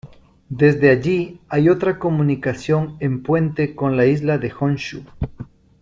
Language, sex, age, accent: Spanish, male, 40-49, Andino-Pacífico: Colombia, Perú, Ecuador, oeste de Bolivia y Venezuela andina